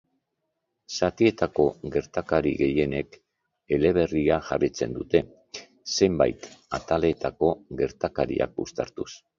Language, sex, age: Basque, male, 60-69